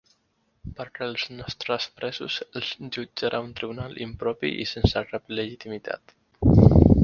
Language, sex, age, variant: Catalan, male, under 19, Central